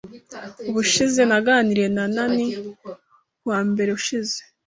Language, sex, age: Kinyarwanda, female, 30-39